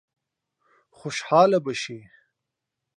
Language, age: Pashto, 19-29